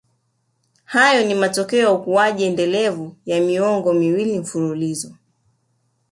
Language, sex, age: Swahili, male, 19-29